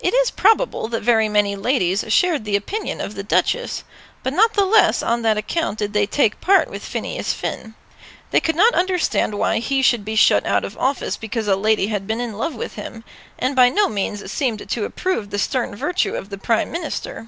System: none